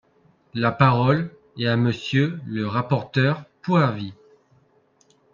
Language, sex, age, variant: French, male, 30-39, Français de métropole